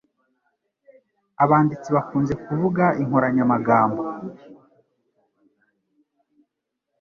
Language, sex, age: Kinyarwanda, male, 30-39